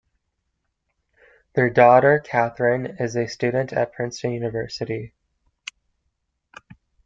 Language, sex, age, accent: English, male, 19-29, United States English